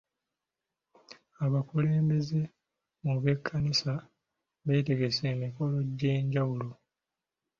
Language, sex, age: Ganda, male, 19-29